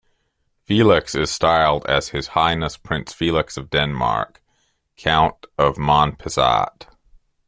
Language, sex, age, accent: English, male, 30-39, Canadian English